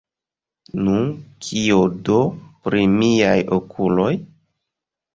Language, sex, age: Esperanto, male, 30-39